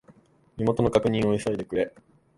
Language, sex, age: Japanese, male, 19-29